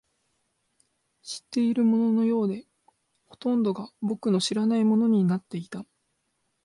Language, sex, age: Japanese, male, 19-29